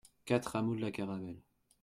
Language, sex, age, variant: French, male, 19-29, Français de métropole